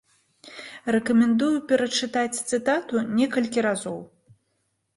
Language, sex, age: Belarusian, female, 30-39